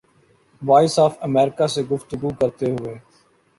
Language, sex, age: Urdu, male, 19-29